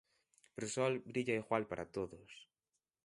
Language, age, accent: Galician, 19-29, Atlántico (seseo e gheada)